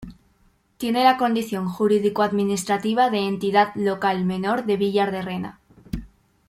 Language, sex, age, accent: Spanish, female, under 19, España: Norte peninsular (Asturias, Castilla y León, Cantabria, País Vasco, Navarra, Aragón, La Rioja, Guadalajara, Cuenca)